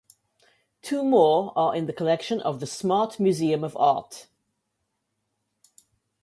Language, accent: English, West Indies and Bermuda (Bahamas, Bermuda, Jamaica, Trinidad)